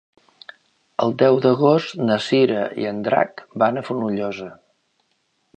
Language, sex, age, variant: Catalan, male, 50-59, Central